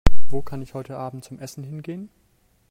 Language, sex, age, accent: German, male, 19-29, Deutschland Deutsch